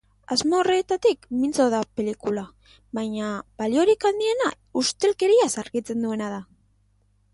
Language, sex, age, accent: Basque, female, 19-29, Mendebalekoa (Araba, Bizkaia, Gipuzkoako mendebaleko herri batzuk)